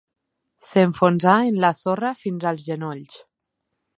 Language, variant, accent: Catalan, Nord-Occidental, Lleidatà